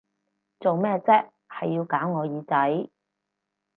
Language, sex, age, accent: Cantonese, female, 30-39, 广州音